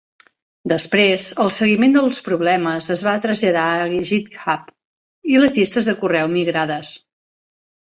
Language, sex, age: Catalan, female, 40-49